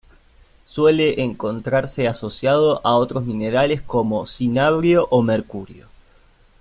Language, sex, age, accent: Spanish, male, 19-29, Rioplatense: Argentina, Uruguay, este de Bolivia, Paraguay